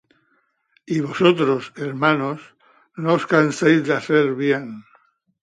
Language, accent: Spanish, España: Sur peninsular (Andalucia, Extremadura, Murcia)